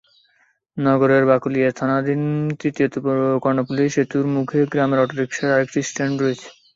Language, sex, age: Bengali, male, 19-29